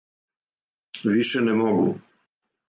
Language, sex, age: Serbian, male, 50-59